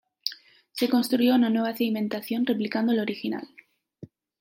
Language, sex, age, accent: Spanish, female, 19-29, España: Centro-Sur peninsular (Madrid, Toledo, Castilla-La Mancha)